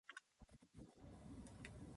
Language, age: Japanese, 19-29